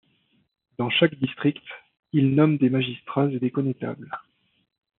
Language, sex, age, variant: French, male, 30-39, Français de métropole